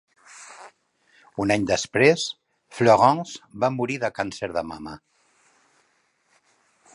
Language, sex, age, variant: Catalan, male, 50-59, Central